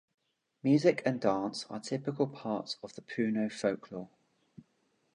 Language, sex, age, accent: English, male, 40-49, England English